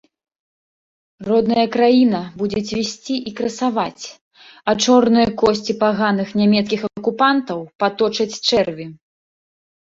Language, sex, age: Belarusian, female, 30-39